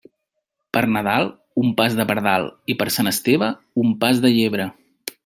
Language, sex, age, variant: Catalan, male, 40-49, Central